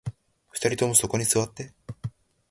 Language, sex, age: Japanese, male, under 19